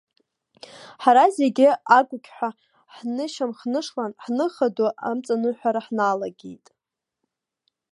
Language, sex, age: Abkhazian, female, 19-29